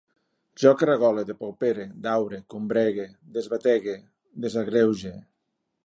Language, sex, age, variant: Catalan, male, 50-59, Nord-Occidental